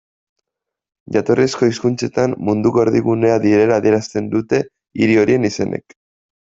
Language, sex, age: Basque, male, 19-29